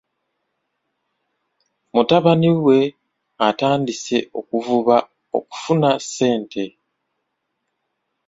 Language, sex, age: Ganda, male, 30-39